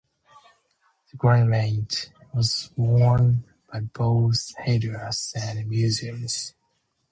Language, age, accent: English, 19-29, United States English